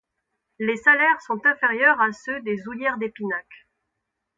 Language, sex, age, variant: French, female, 19-29, Français de métropole